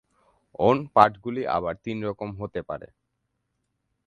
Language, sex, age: Bengali, male, 19-29